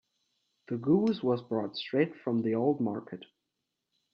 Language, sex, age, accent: English, male, under 19, United States English